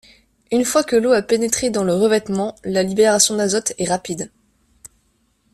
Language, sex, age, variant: French, female, 19-29, Français de métropole